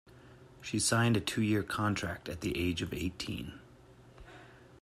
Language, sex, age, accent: English, male, 30-39, United States English